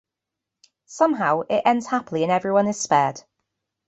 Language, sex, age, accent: English, female, 30-39, England English